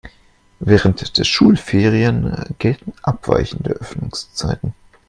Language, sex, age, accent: German, male, 19-29, Deutschland Deutsch